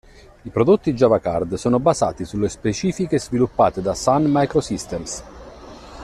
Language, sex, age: Italian, male, 50-59